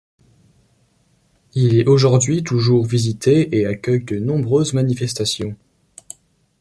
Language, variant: French, Français de métropole